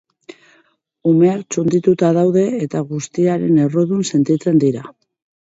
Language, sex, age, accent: Basque, female, 40-49, Mendebalekoa (Araba, Bizkaia, Gipuzkoako mendebaleko herri batzuk)